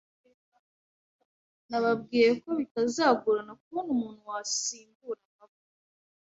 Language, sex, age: Kinyarwanda, female, 19-29